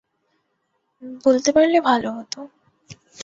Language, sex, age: Bengali, female, 19-29